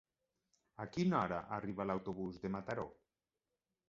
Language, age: Catalan, 40-49